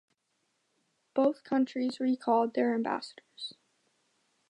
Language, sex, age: English, female, 19-29